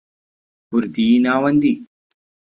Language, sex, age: Central Kurdish, male, 19-29